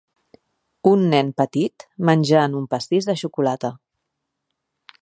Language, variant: Catalan, Central